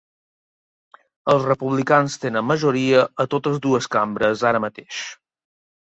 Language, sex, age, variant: Catalan, male, 30-39, Balear